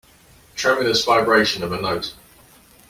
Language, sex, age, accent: English, male, 40-49, England English